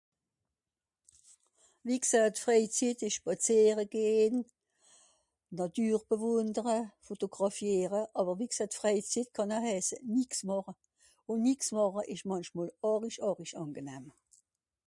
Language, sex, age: Swiss German, female, 60-69